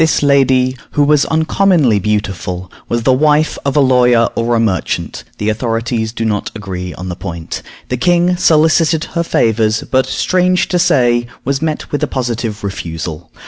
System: none